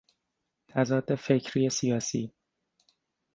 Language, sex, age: Persian, male, 30-39